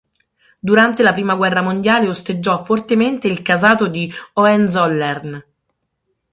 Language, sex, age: Italian, male, 30-39